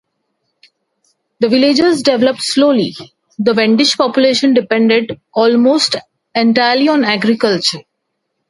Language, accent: English, India and South Asia (India, Pakistan, Sri Lanka)